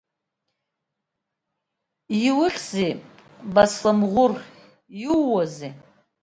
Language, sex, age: Abkhazian, female, 30-39